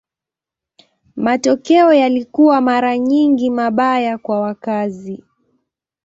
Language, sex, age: Swahili, female, 19-29